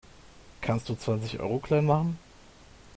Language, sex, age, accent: German, male, 19-29, Deutschland Deutsch